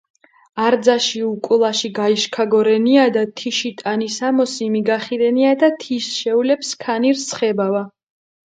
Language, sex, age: Mingrelian, female, 19-29